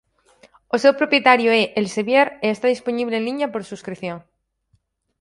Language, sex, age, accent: Galician, female, 19-29, Atlántico (seseo e gheada)